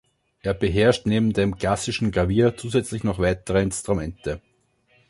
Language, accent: German, Österreichisches Deutsch